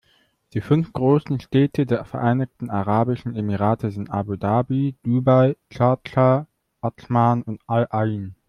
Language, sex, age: German, male, 19-29